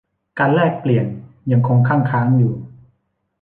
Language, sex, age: Thai, male, 19-29